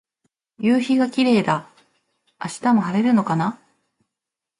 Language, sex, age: Japanese, female, 30-39